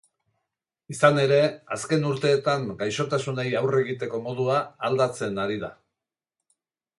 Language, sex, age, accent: Basque, male, 60-69, Erdialdekoa edo Nafarra (Gipuzkoa, Nafarroa)